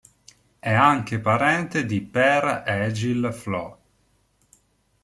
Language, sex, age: Italian, male, 19-29